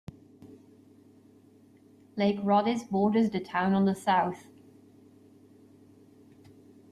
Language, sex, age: English, female, 40-49